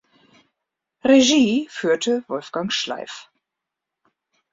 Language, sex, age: German, female, 50-59